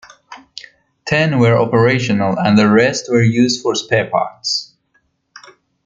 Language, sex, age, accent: English, male, 19-29, United States English